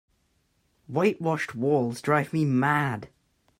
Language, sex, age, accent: English, male, under 19, England English